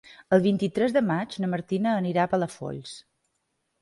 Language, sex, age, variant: Catalan, female, 40-49, Balear